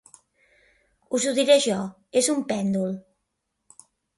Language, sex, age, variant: Catalan, female, 40-49, Central